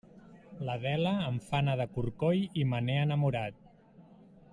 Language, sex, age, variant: Catalan, male, 30-39, Central